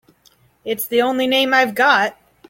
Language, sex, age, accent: English, female, 19-29, United States English